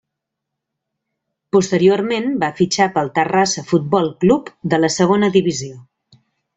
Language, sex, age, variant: Catalan, female, 40-49, Central